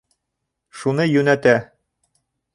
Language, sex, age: Bashkir, male, 30-39